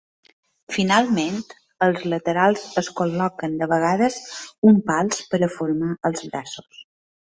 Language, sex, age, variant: Catalan, female, 50-59, Balear